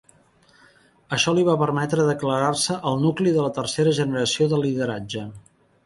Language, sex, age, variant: Catalan, male, 50-59, Central